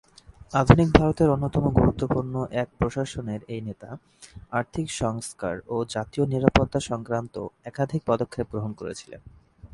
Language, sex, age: Bengali, male, 19-29